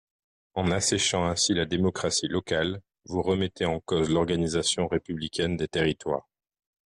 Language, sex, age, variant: French, male, 30-39, Français de métropole